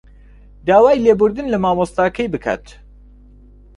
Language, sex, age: Central Kurdish, male, 19-29